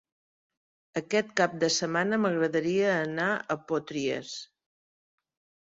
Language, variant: Catalan, Central